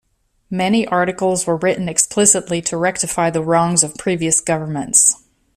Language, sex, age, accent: English, female, 50-59, United States English